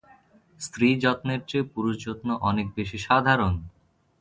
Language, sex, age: Bengali, male, 30-39